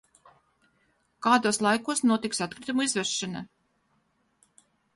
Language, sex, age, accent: Latvian, female, 50-59, Latgaliešu